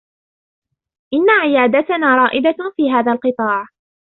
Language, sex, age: Arabic, female, 19-29